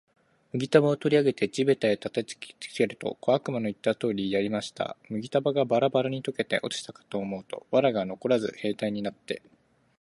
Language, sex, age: Japanese, male, 19-29